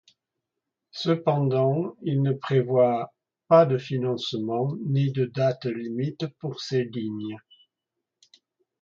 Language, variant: French, Français de métropole